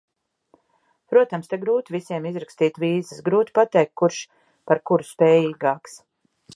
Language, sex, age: Latvian, female, 40-49